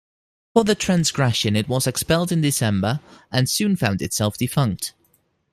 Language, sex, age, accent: English, male, 19-29, United States English